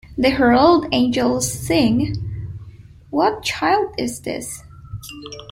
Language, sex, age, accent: English, female, 19-29, United States English